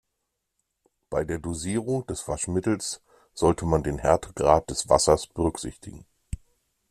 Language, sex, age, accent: German, male, 40-49, Deutschland Deutsch